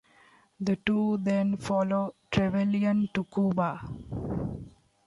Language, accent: English, India and South Asia (India, Pakistan, Sri Lanka)